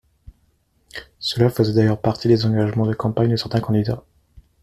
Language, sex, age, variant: French, male, 30-39, Français de métropole